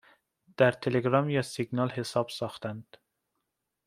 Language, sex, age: Persian, male, 19-29